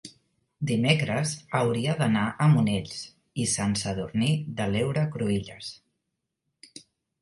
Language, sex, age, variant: Catalan, female, 40-49, Central